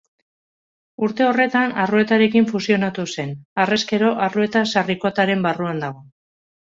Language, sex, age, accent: Basque, female, 50-59, Mendebalekoa (Araba, Bizkaia, Gipuzkoako mendebaleko herri batzuk)